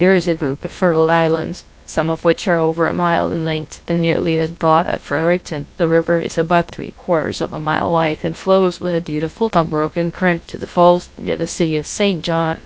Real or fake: fake